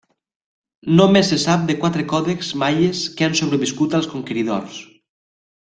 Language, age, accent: Catalan, under 19, valencià